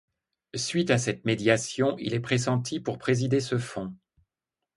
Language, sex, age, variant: French, male, 50-59, Français de métropole